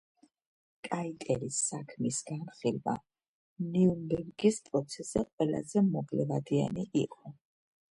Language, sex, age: Georgian, female, 50-59